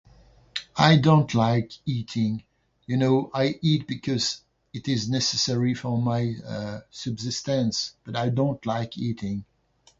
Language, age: English, 60-69